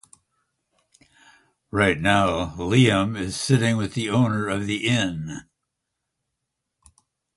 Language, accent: English, United States English